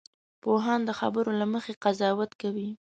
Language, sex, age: Pashto, female, 19-29